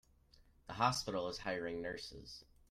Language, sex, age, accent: English, male, under 19, United States English